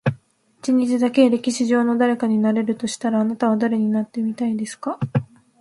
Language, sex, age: Japanese, female, 19-29